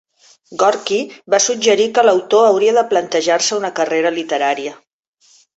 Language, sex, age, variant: Catalan, female, 50-59, Central